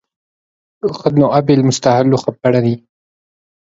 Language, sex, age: Arabic, male, 19-29